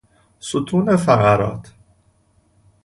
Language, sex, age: Persian, male, 30-39